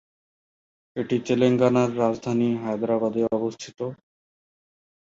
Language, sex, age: Bengali, male, 30-39